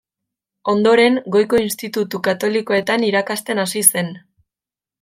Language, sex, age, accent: Basque, female, 19-29, Mendebalekoa (Araba, Bizkaia, Gipuzkoako mendebaleko herri batzuk)